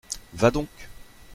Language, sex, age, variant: French, male, 30-39, Français de métropole